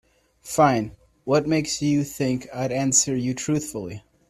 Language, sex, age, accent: English, male, 19-29, United States English